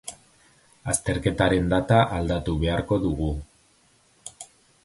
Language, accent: Basque, Erdialdekoa edo Nafarra (Gipuzkoa, Nafarroa)